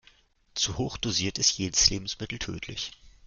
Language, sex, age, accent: German, male, 19-29, Deutschland Deutsch